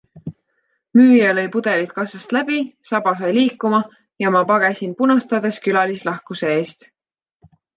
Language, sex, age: Estonian, female, 19-29